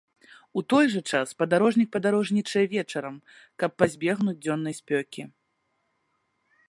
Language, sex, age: Belarusian, female, 30-39